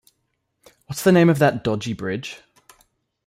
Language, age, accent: English, 19-29, Australian English